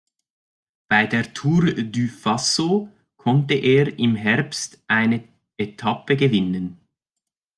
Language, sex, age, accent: German, male, 30-39, Schweizerdeutsch